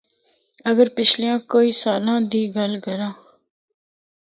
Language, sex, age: Northern Hindko, female, 19-29